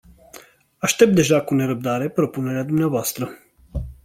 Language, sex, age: Romanian, male, 30-39